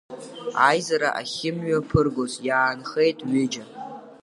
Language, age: Abkhazian, under 19